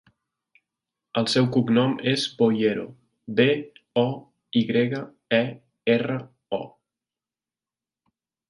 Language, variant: Catalan, Central